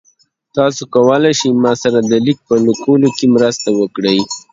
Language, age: Pashto, 19-29